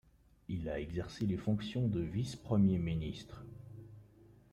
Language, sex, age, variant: French, male, 30-39, Français de métropole